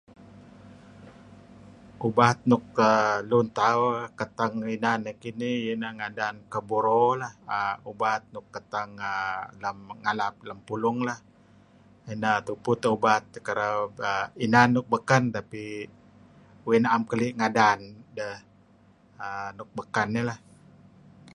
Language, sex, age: Kelabit, male, 60-69